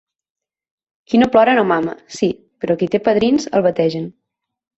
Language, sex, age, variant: Catalan, female, 19-29, Central